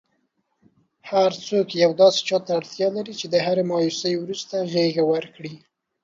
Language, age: Pashto, 19-29